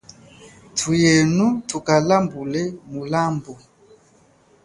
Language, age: Chokwe, 40-49